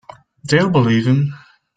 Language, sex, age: English, male, under 19